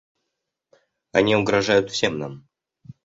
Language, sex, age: Russian, male, under 19